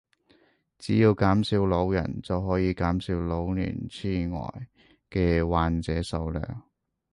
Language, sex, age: Cantonese, male, 30-39